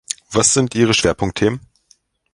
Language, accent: German, Deutschland Deutsch